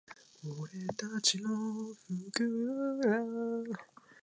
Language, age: Japanese, under 19